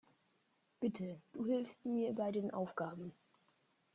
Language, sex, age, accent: German, male, under 19, Deutschland Deutsch